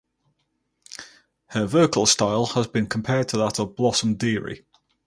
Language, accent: English, England English